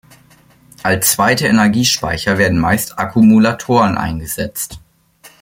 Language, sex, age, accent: German, male, under 19, Deutschland Deutsch